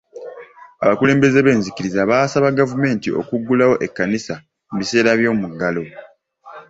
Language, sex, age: Ganda, male, 19-29